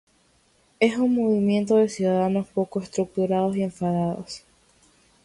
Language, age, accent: Spanish, 19-29, Andino-Pacífico: Colombia, Perú, Ecuador, oeste de Bolivia y Venezuela andina